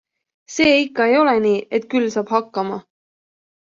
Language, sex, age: Estonian, male, 19-29